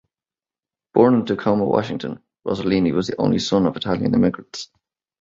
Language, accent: English, Irish English